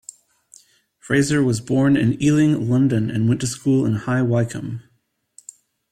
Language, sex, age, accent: English, male, 30-39, United States English